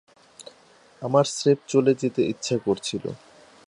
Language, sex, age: Bengali, male, 19-29